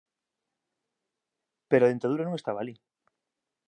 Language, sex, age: Galician, male, 30-39